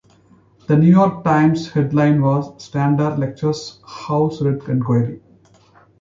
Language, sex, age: English, male, 40-49